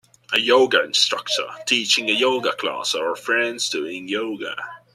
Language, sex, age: English, male, 19-29